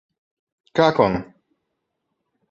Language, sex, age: Russian, male, under 19